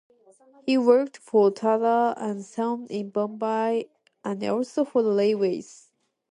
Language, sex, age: English, female, under 19